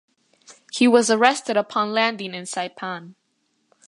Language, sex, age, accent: English, female, under 19, United States English